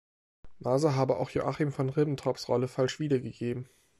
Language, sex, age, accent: German, male, 30-39, Deutschland Deutsch